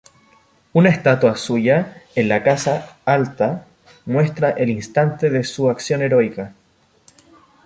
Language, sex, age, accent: Spanish, male, 19-29, Chileno: Chile, Cuyo